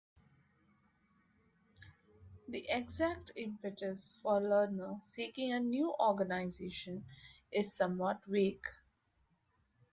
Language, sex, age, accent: English, female, 30-39, India and South Asia (India, Pakistan, Sri Lanka)